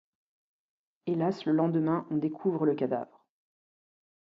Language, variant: French, Français de métropole